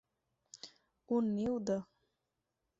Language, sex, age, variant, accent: Catalan, female, 19-29, Balear, menorquí